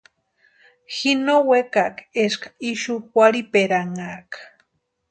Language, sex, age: Western Highland Purepecha, female, 19-29